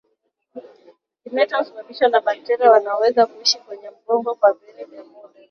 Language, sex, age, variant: Swahili, female, 19-29, Kiswahili cha Bara ya Kenya